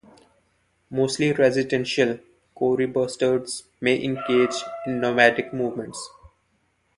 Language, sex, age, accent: English, male, 19-29, India and South Asia (India, Pakistan, Sri Lanka)